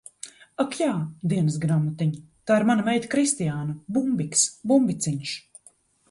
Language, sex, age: Latvian, female, 40-49